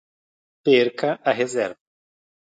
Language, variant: Portuguese, Portuguese (Brasil)